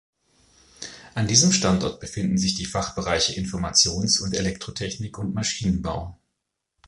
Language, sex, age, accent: German, male, 40-49, Deutschland Deutsch